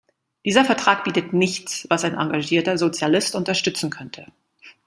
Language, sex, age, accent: German, female, 40-49, Deutschland Deutsch